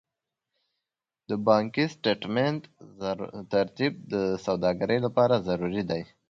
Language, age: Pashto, under 19